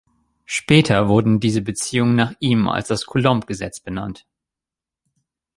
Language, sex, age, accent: German, male, 30-39, Deutschland Deutsch